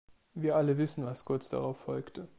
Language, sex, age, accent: German, male, 19-29, Deutschland Deutsch